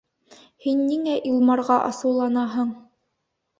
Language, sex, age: Bashkir, female, 19-29